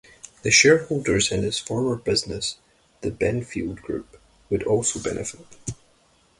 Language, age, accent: English, 19-29, Scottish English